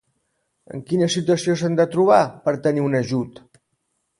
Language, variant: Catalan, Central